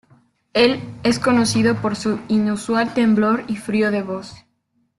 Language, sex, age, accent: Spanish, female, 19-29, México